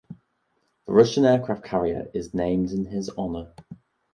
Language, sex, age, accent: English, male, 19-29, England English